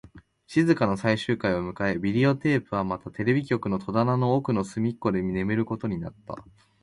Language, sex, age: Japanese, male, 19-29